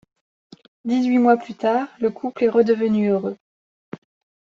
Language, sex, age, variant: French, female, 19-29, Français de métropole